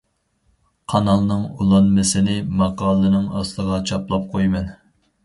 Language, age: Uyghur, 19-29